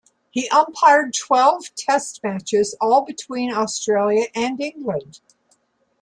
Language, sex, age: English, female, 70-79